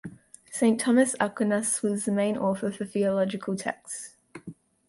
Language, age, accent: English, under 19, Australian English